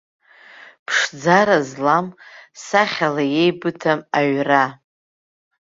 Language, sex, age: Abkhazian, female, 40-49